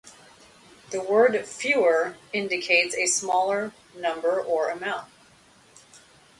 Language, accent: English, United States English